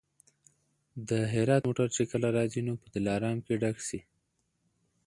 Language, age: Pashto, 30-39